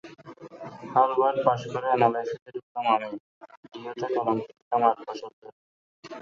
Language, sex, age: Bengali, male, 19-29